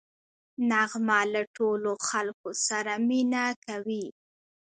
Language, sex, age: Pashto, female, 19-29